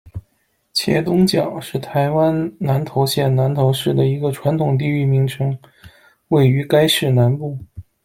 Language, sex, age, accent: Chinese, male, 30-39, 出生地：北京市